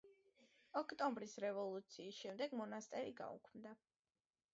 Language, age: Georgian, under 19